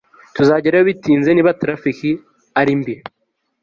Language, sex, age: Kinyarwanda, male, 19-29